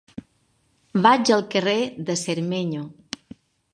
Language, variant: Catalan, Balear